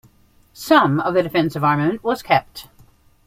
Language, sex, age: English, female, 60-69